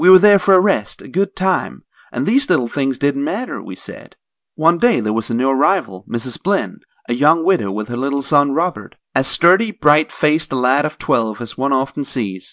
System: none